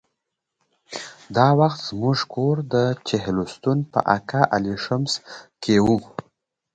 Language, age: Pashto, 19-29